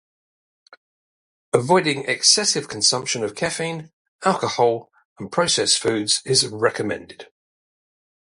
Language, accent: English, London English